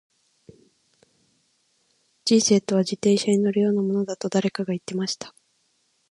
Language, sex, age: Japanese, female, 19-29